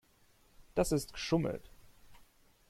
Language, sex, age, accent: German, male, 30-39, Deutschland Deutsch